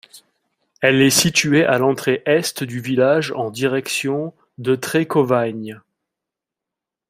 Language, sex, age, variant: French, male, 40-49, Français de métropole